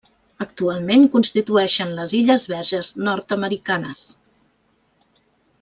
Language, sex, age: Catalan, female, 40-49